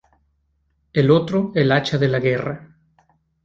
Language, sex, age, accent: Spanish, male, 30-39, México